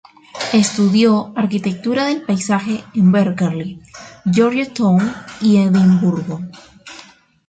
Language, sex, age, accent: Spanish, female, 19-29, Andino-Pacífico: Colombia, Perú, Ecuador, oeste de Bolivia y Venezuela andina